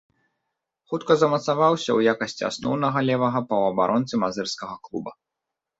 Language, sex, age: Belarusian, male, 30-39